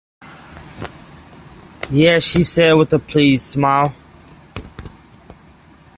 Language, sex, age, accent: English, male, 19-29, United States English